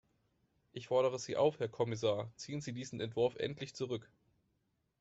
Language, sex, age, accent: German, male, 19-29, Deutschland Deutsch